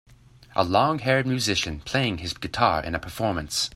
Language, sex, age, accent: English, male, 19-29, United States English